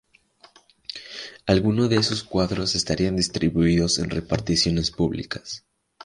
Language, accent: Spanish, México